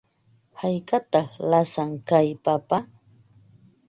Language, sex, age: Ambo-Pasco Quechua, female, 60-69